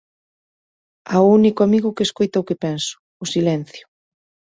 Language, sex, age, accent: Galician, female, 40-49, Normativo (estándar)